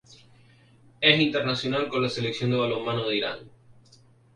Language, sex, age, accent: Spanish, male, 19-29, España: Islas Canarias